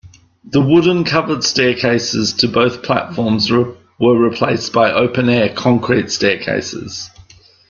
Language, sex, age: English, male, 40-49